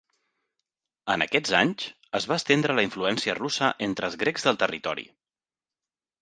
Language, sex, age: Catalan, male, 30-39